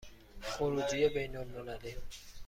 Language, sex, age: Persian, male, 30-39